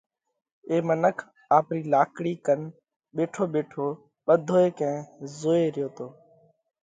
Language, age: Parkari Koli, 19-29